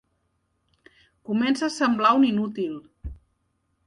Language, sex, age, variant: Catalan, female, 40-49, Septentrional